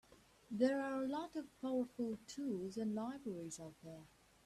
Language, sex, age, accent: English, female, 19-29, England English